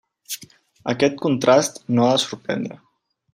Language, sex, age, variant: Catalan, male, 19-29, Central